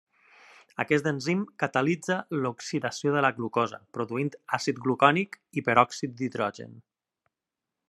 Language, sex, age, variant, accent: Catalan, male, 30-39, Valencià meridional, valencià